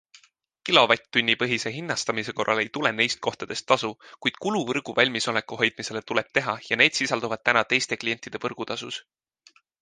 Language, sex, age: Estonian, male, 19-29